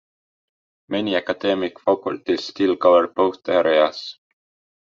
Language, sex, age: English, male, 19-29